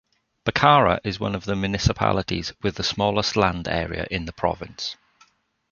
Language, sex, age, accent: English, male, 40-49, Welsh English